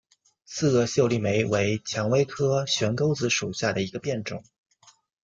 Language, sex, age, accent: Chinese, male, 40-49, 出生地：上海市